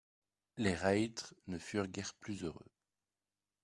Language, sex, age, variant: French, male, 30-39, Français de métropole